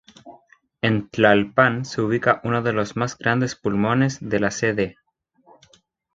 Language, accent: Spanish, Chileno: Chile, Cuyo